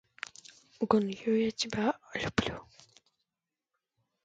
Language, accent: English, Welsh English